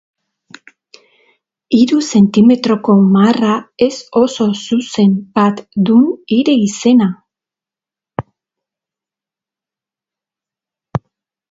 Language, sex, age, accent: Basque, female, 50-59, Mendebalekoa (Araba, Bizkaia, Gipuzkoako mendebaleko herri batzuk)